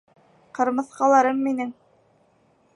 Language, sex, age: Bashkir, female, 19-29